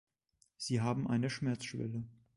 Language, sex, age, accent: German, male, 19-29, Deutschland Deutsch